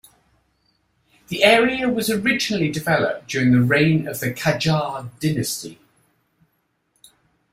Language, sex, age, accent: English, male, 50-59, England English